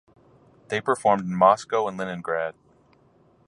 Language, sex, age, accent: English, male, 40-49, United States English